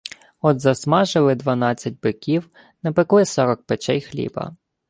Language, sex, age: Ukrainian, male, 19-29